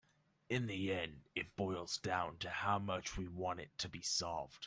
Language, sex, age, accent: English, male, under 19, England English